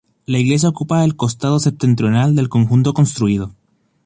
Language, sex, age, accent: Spanish, male, under 19, México